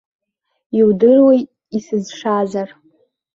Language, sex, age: Abkhazian, female, under 19